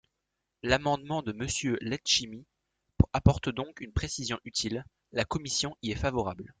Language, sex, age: French, male, 19-29